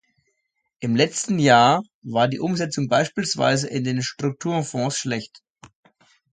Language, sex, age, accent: German, male, 40-49, Deutschland Deutsch